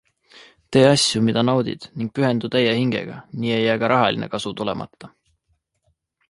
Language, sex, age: Estonian, male, 19-29